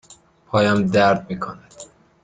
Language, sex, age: Persian, male, 19-29